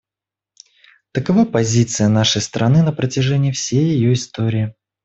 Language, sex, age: Russian, male, 19-29